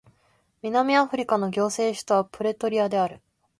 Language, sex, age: Japanese, male, 19-29